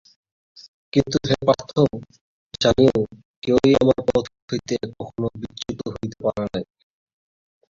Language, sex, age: Bengali, male, 19-29